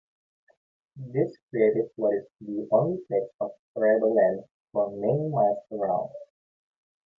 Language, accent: English, Malaysian English